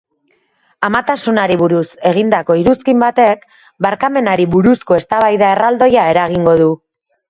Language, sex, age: Basque, female, 30-39